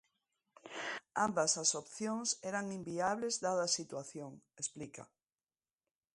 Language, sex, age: Galician, female, 40-49